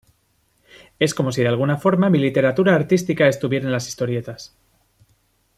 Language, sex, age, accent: Spanish, male, 19-29, España: Norte peninsular (Asturias, Castilla y León, Cantabria, País Vasco, Navarra, Aragón, La Rioja, Guadalajara, Cuenca)